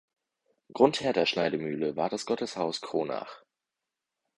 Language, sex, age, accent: German, male, 19-29, Deutschland Deutsch